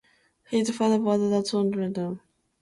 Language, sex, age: English, female, 19-29